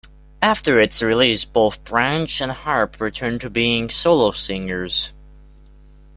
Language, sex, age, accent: English, male, under 19, United States English